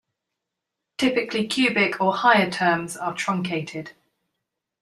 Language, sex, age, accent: English, female, 40-49, England English